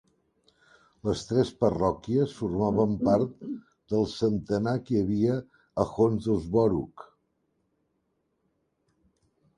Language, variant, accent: Catalan, Central, balear